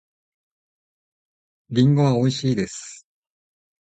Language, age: Japanese, 50-59